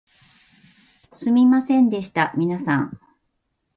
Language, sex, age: Japanese, female, 50-59